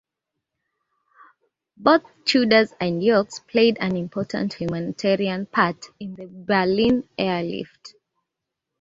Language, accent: English, England English